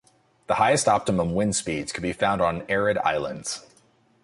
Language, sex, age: English, male, 19-29